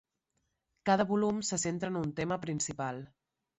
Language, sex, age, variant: Catalan, female, 19-29, Central